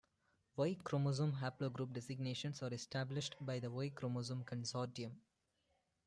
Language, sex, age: English, male, under 19